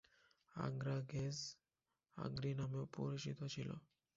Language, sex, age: Bengali, male, 19-29